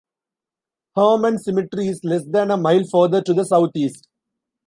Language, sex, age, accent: English, male, 19-29, India and South Asia (India, Pakistan, Sri Lanka)